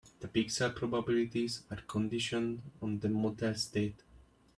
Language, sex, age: English, male, 19-29